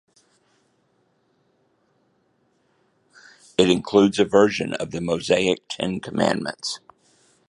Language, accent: English, United States English